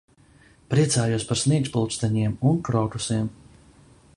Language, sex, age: Latvian, male, 30-39